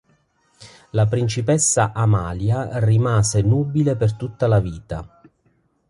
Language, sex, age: Italian, male, 40-49